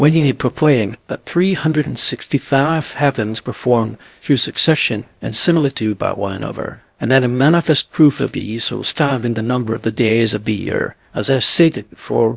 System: TTS, VITS